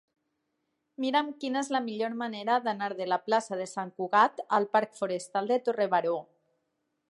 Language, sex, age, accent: Catalan, female, 40-49, valencià